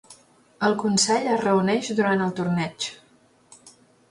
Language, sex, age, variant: Catalan, female, 40-49, Central